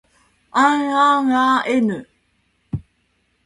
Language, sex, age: Japanese, female, 30-39